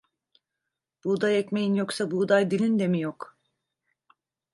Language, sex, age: Turkish, female, 40-49